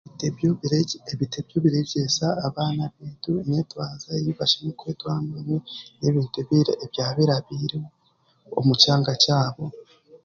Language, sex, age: Chiga, male, 30-39